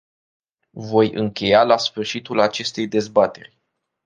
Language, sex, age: Romanian, male, 19-29